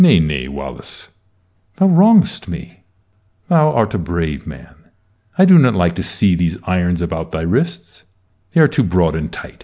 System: none